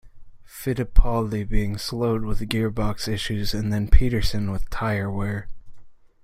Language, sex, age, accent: English, male, 19-29, United States English